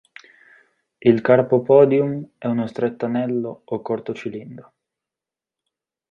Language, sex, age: Italian, male, 19-29